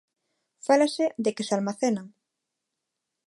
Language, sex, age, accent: Galician, female, 19-29, Neofalante